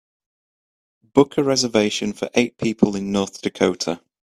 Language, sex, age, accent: English, male, 19-29, England English